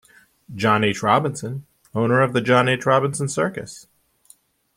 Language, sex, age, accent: English, male, 30-39, United States English